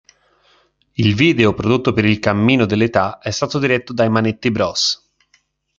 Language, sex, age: Italian, male, 19-29